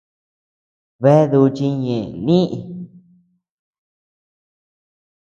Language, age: Tepeuxila Cuicatec, under 19